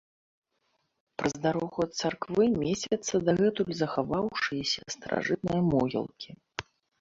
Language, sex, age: Belarusian, female, 40-49